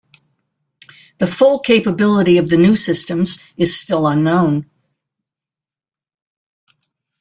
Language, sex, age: English, female, 80-89